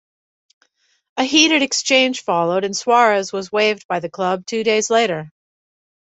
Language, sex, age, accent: English, female, 50-59, United States English